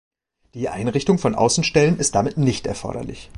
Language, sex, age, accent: German, male, 19-29, Deutschland Deutsch